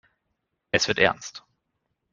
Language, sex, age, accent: German, male, 30-39, Deutschland Deutsch